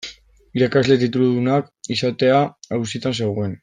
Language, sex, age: Basque, male, 19-29